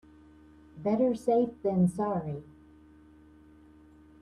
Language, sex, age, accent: English, female, 70-79, United States English